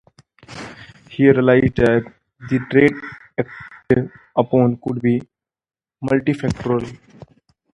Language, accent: English, India and South Asia (India, Pakistan, Sri Lanka)